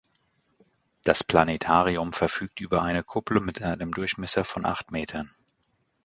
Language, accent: German, Deutschland Deutsch